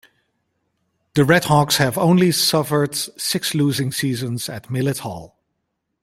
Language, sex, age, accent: English, male, 40-49, United States English